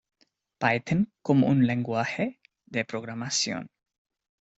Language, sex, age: Spanish, male, 19-29